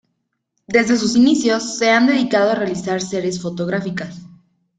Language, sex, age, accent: Spanish, female, 19-29, México